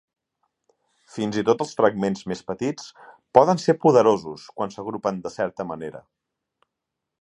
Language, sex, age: Catalan, male, 40-49